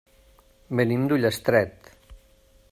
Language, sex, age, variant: Catalan, male, 60-69, Nord-Occidental